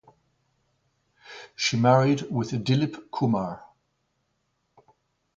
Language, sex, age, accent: English, male, 50-59, Irish English